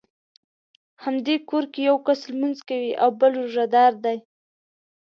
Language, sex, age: Pashto, female, 19-29